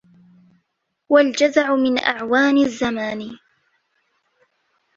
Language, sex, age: Arabic, female, 19-29